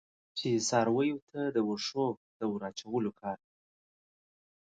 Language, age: Pashto, 30-39